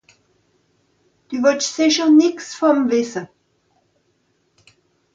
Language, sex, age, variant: Swiss German, female, 60-69, Nordniederàlemmànisch (Rishoffe, Zàwere, Bùsswìller, Hawenau, Brüemt, Stroossbùri, Molse, Dàmbàch, Schlettstàtt, Pfàlzbùri usw.)